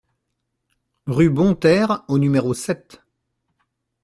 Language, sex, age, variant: French, male, 40-49, Français de métropole